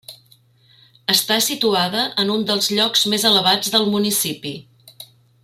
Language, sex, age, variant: Catalan, female, 50-59, Central